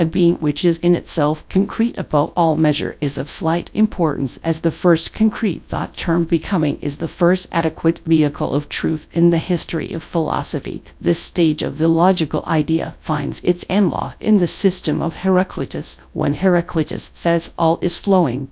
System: TTS, GradTTS